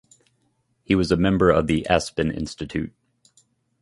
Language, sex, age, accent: English, male, 30-39, United States English